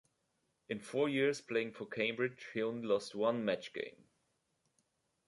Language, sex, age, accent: English, male, 19-29, United States English